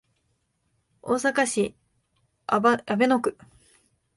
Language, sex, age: Japanese, female, 19-29